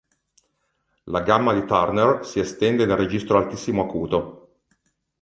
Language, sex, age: Italian, male, 30-39